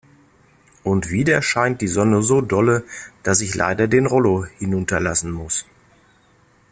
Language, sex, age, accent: German, male, 40-49, Deutschland Deutsch